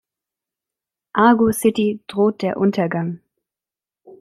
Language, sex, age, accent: German, female, 19-29, Deutschland Deutsch